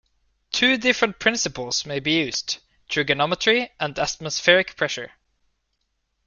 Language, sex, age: English, male, 19-29